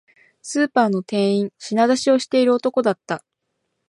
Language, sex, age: Japanese, female, 19-29